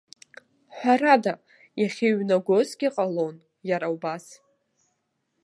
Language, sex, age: Abkhazian, female, 19-29